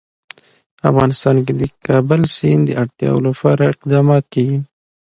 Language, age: Pashto, 19-29